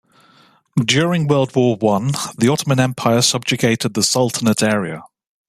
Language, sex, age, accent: English, male, 30-39, England English